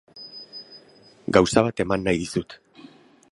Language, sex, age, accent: Basque, male, 40-49, Mendebalekoa (Araba, Bizkaia, Gipuzkoako mendebaleko herri batzuk)